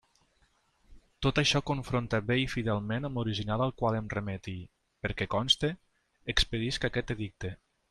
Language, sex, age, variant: Catalan, male, 40-49, Nord-Occidental